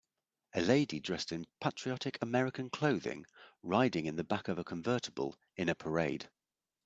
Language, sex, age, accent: English, male, 50-59, England English